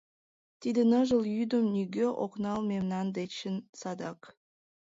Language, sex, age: Mari, female, 19-29